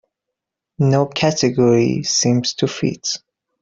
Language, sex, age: English, male, 19-29